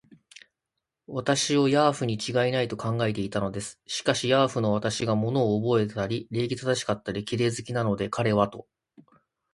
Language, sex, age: Japanese, male, 30-39